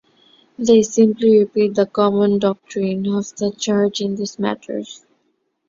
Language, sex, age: English, female, 19-29